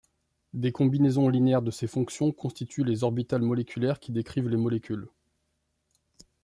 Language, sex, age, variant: French, male, 30-39, Français de métropole